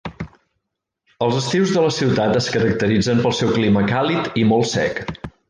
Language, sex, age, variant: Catalan, male, 40-49, Central